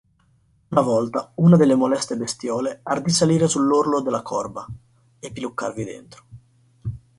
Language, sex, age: Italian, male, 19-29